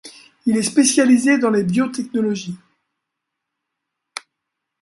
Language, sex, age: French, male, 60-69